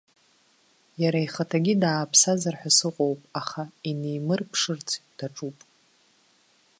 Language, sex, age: Abkhazian, female, 19-29